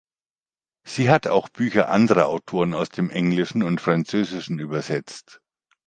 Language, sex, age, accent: German, male, 50-59, Deutschland Deutsch